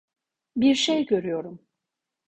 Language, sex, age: Turkish, female, 40-49